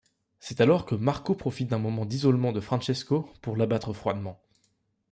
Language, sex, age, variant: French, male, 19-29, Français de métropole